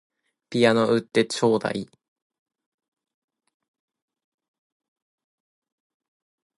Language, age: Japanese, 19-29